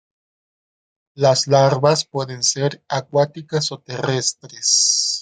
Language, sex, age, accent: Spanish, male, 40-49, México